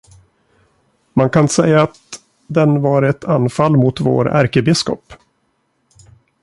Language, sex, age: Swedish, male, 40-49